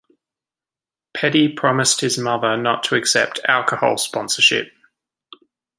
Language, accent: English, Australian English